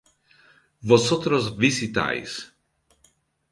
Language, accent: Spanish, Andino-Pacífico: Colombia, Perú, Ecuador, oeste de Bolivia y Venezuela andina